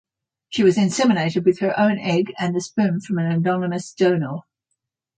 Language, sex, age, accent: English, female, 60-69, Australian English